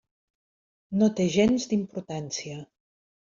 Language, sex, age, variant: Catalan, female, 50-59, Central